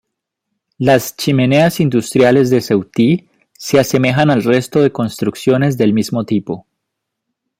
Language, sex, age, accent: Spanish, male, 19-29, Andino-Pacífico: Colombia, Perú, Ecuador, oeste de Bolivia y Venezuela andina